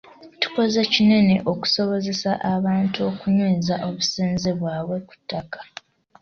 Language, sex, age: Ganda, female, 19-29